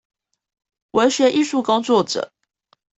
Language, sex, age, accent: Chinese, female, 19-29, 出生地：臺北市